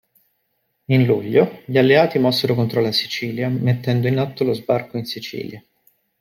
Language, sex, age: Italian, male, 30-39